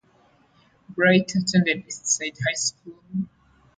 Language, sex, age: English, female, 19-29